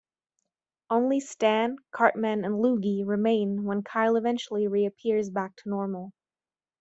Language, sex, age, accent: English, female, 19-29, United States English